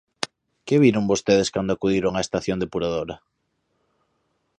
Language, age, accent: Galician, 19-29, Atlántico (seseo e gheada)